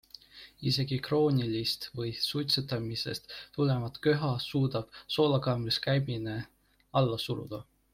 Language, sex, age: Estonian, male, 19-29